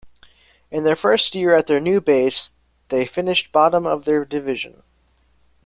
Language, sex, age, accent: English, male, under 19, United States English